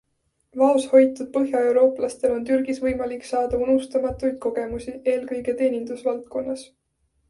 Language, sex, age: Estonian, female, 19-29